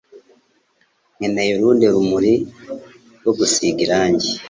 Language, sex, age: Kinyarwanda, male, 30-39